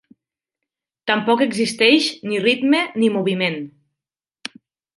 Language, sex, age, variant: Catalan, female, 30-39, Nord-Occidental